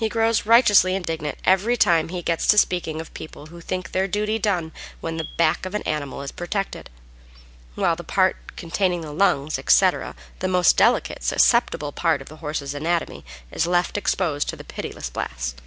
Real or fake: real